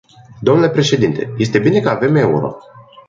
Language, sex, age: Romanian, male, 19-29